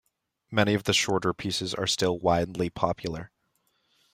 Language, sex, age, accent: English, male, 19-29, United States English